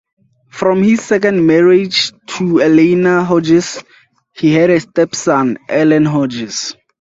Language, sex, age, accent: English, male, under 19, Southern African (South Africa, Zimbabwe, Namibia)